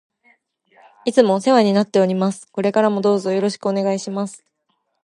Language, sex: Japanese, female